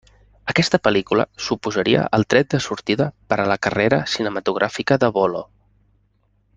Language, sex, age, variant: Catalan, male, 30-39, Central